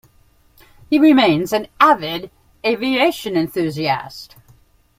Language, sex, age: English, female, 60-69